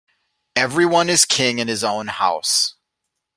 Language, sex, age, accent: English, male, 40-49, United States English